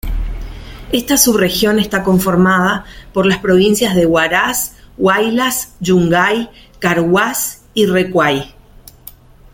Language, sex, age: Spanish, female, 40-49